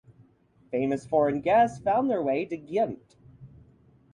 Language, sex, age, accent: English, male, 19-29, United States English